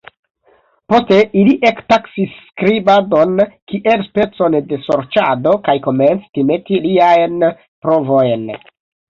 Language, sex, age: Esperanto, male, 30-39